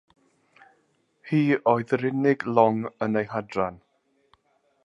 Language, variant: Welsh, South-Western Welsh